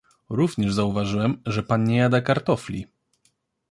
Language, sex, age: Polish, male, 30-39